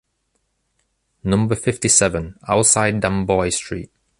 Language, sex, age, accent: English, male, under 19, England English